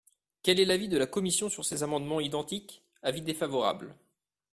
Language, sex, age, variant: French, male, 30-39, Français de métropole